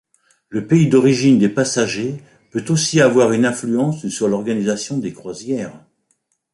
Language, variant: French, Français de métropole